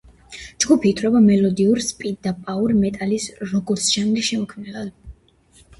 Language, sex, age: Georgian, female, 19-29